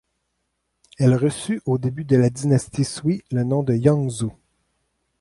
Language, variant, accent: French, Français d'Amérique du Nord, Français du Canada